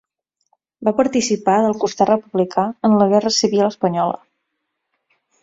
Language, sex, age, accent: Catalan, female, 30-39, Garrotxi